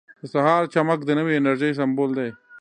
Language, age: Pashto, 40-49